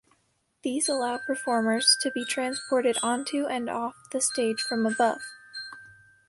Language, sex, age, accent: English, female, under 19, United States English